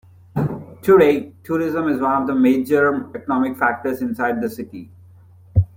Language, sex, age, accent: English, male, 19-29, India and South Asia (India, Pakistan, Sri Lanka)